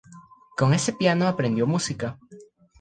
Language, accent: Spanish, Andino-Pacífico: Colombia, Perú, Ecuador, oeste de Bolivia y Venezuela andina